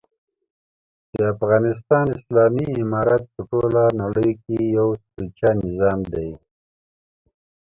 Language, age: Pashto, 40-49